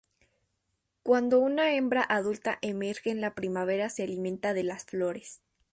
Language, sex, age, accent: Spanish, female, under 19, México